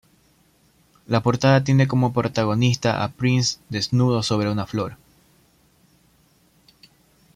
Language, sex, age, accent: Spanish, male, 19-29, Andino-Pacífico: Colombia, Perú, Ecuador, oeste de Bolivia y Venezuela andina